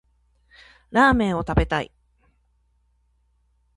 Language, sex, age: Japanese, female, 40-49